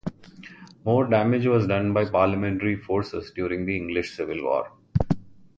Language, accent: English, India and South Asia (India, Pakistan, Sri Lanka)